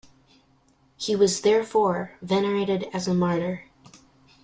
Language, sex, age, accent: English, male, under 19, United States English